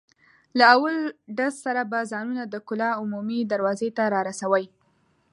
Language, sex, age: Pashto, female, 19-29